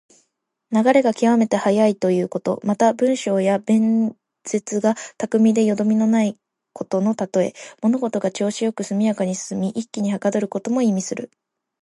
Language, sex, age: Japanese, female, 19-29